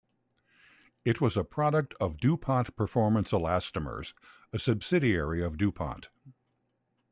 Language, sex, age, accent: English, male, 60-69, United States English